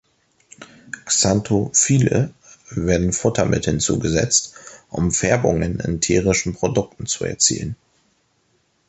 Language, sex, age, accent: German, male, 19-29, Deutschland Deutsch